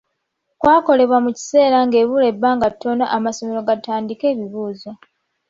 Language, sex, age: Ganda, female, 19-29